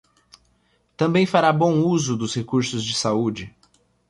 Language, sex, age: Portuguese, male, 19-29